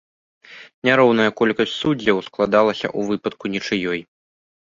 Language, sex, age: Belarusian, male, under 19